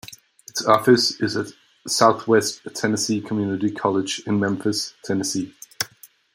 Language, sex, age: English, male, 19-29